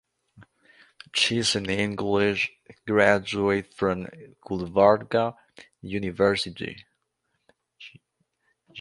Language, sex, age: English, male, 19-29